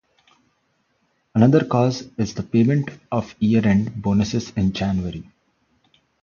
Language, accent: English, India and South Asia (India, Pakistan, Sri Lanka)